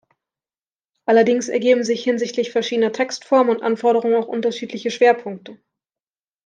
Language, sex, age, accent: German, female, 19-29, Deutschland Deutsch